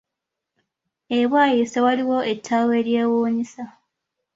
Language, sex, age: Ganda, female, 19-29